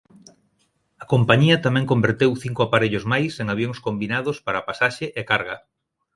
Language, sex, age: Galician, male, 40-49